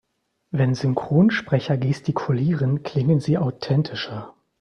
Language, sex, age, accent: German, male, 30-39, Deutschland Deutsch